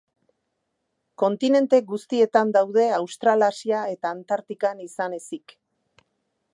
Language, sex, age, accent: Basque, female, 50-59, Erdialdekoa edo Nafarra (Gipuzkoa, Nafarroa)